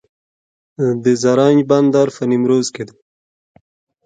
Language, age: Pashto, 19-29